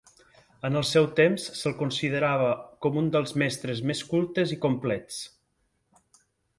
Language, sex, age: Catalan, male, 40-49